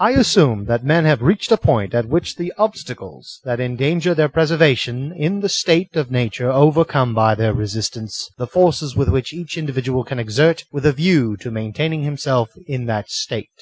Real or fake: real